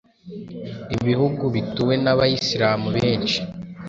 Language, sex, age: Kinyarwanda, male, 19-29